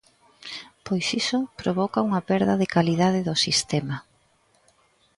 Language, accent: Galician, Central (gheada)